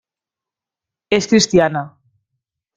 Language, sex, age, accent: Catalan, female, 19-29, valencià